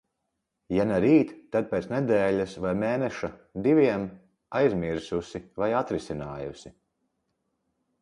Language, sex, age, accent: Latvian, male, 30-39, Vidzemes